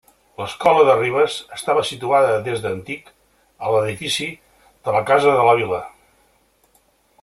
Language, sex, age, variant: Catalan, male, 60-69, Central